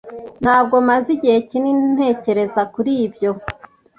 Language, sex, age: Kinyarwanda, female, 19-29